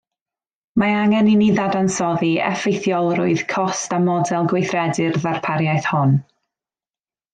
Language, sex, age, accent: Welsh, female, 19-29, Y Deyrnas Unedig Cymraeg